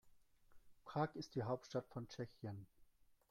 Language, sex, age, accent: German, male, 50-59, Deutschland Deutsch